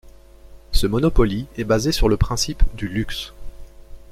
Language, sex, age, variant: French, male, 19-29, Français de métropole